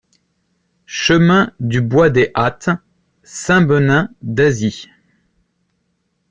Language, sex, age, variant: French, male, 30-39, Français de métropole